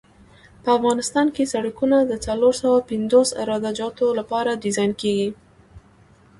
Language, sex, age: Pashto, female, 19-29